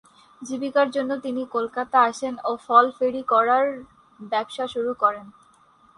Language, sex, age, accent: Bengali, female, 19-29, Native